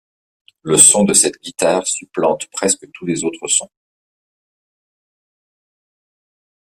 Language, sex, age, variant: French, male, 40-49, Français de métropole